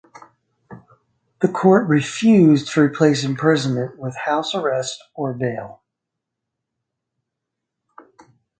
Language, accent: English, United States English